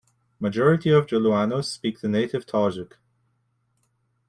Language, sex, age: English, male, 19-29